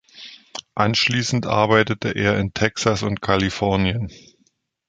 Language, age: German, 40-49